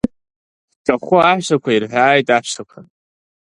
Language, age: Abkhazian, under 19